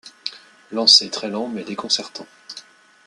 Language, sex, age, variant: French, male, 30-39, Français de métropole